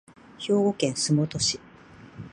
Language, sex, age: Japanese, female, 50-59